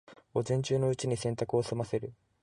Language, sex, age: Japanese, male, 19-29